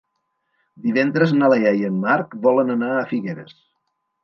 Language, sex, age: Catalan, male, 80-89